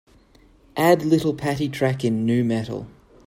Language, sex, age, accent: English, male, 30-39, Australian English